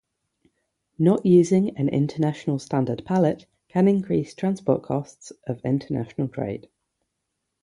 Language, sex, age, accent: English, female, 30-39, England English; yorkshire